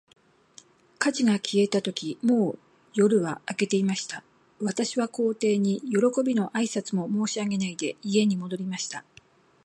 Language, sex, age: Japanese, female, 60-69